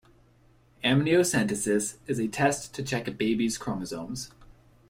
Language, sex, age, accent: English, male, 30-39, United States English